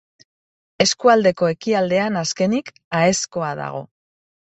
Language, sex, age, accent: Basque, female, 50-59, Mendebalekoa (Araba, Bizkaia, Gipuzkoako mendebaleko herri batzuk)